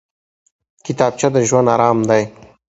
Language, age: Pashto, 19-29